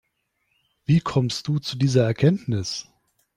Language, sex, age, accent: German, male, 30-39, Deutschland Deutsch